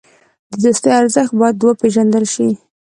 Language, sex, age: Pashto, female, under 19